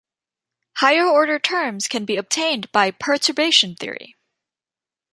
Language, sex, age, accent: English, female, 19-29, United States English